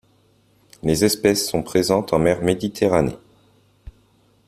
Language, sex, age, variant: French, male, 30-39, Français de métropole